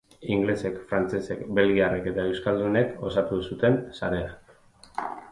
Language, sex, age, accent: Basque, male, 40-49, Mendebalekoa (Araba, Bizkaia, Gipuzkoako mendebaleko herri batzuk)